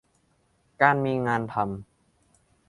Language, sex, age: Thai, male, under 19